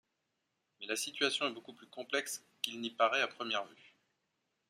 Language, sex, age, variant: French, male, 40-49, Français de métropole